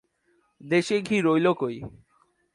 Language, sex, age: Bengali, male, 19-29